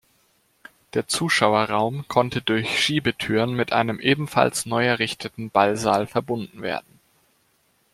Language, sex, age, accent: German, male, under 19, Deutschland Deutsch